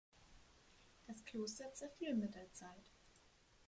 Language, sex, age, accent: German, female, under 19, Deutschland Deutsch